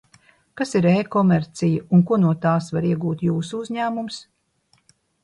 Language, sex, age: Latvian, female, 60-69